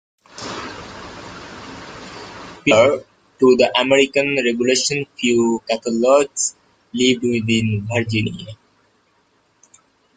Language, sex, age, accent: English, male, 19-29, United States English